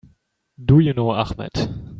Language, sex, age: English, male, 19-29